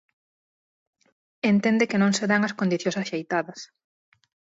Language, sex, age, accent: Galician, female, 30-39, Normativo (estándar)